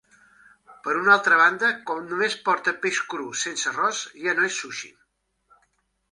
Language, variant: Catalan, Central